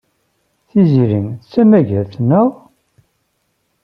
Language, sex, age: Kabyle, male, 40-49